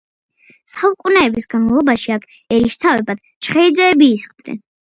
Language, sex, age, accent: Georgian, female, 40-49, ჩვეულებრივი